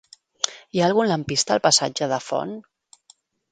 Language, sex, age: Catalan, female, 40-49